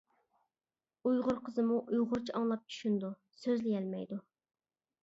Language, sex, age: Uyghur, male, 19-29